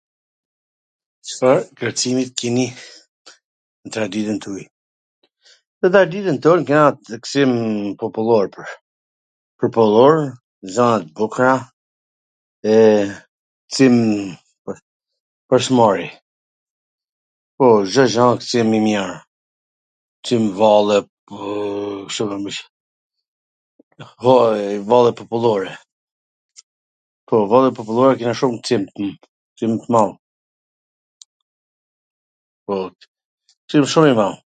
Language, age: Gheg Albanian, 50-59